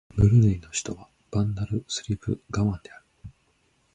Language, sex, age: Japanese, male, 30-39